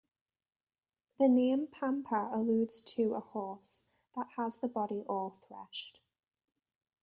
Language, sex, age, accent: English, female, 30-39, England English